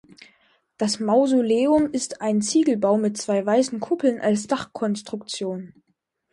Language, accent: German, Deutschland Deutsch